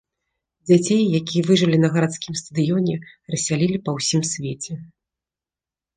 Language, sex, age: Belarusian, female, 30-39